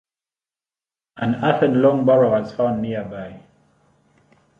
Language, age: English, 30-39